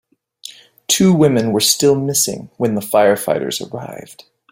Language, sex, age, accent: English, male, 40-49, United States English